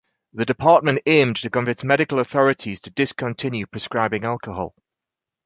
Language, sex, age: English, male, 50-59